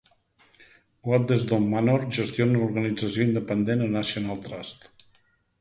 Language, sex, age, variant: Catalan, male, 50-59, Central